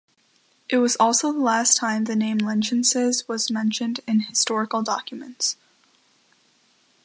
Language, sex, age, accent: English, female, under 19, United States English